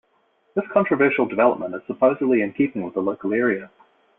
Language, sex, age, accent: English, male, 40-49, New Zealand English